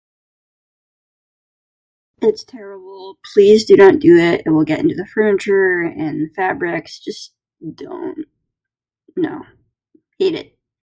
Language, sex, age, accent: English, female, 30-39, United States English